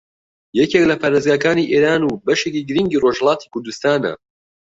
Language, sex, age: Central Kurdish, male, 19-29